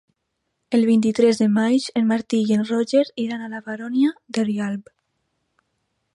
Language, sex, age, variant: Catalan, female, under 19, Alacantí